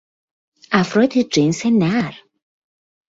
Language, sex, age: Persian, female, 19-29